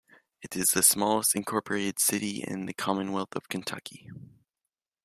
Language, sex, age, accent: English, male, 19-29, United States English